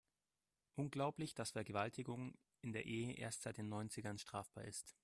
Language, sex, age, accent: German, male, 19-29, Deutschland Deutsch